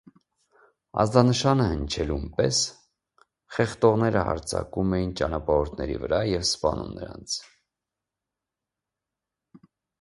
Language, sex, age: Armenian, male, 30-39